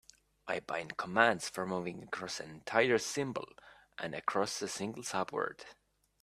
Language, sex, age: English, male, 30-39